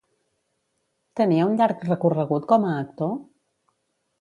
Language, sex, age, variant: Catalan, female, 50-59, Central